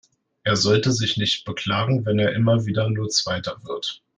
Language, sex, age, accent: German, male, 19-29, Deutschland Deutsch